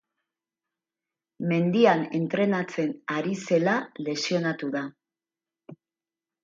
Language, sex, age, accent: Basque, female, 40-49, Mendebalekoa (Araba, Bizkaia, Gipuzkoako mendebaleko herri batzuk)